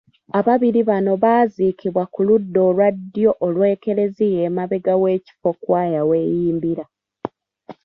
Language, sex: Ganda, female